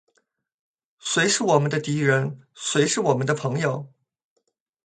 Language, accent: Chinese, 出生地：湖南省